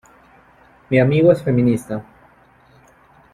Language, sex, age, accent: Spanish, male, 19-29, Andino-Pacífico: Colombia, Perú, Ecuador, oeste de Bolivia y Venezuela andina